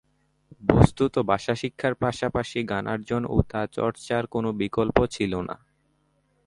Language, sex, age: Bengali, male, 19-29